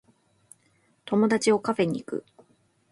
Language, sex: Japanese, female